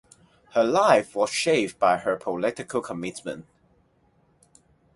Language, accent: English, Hong Kong English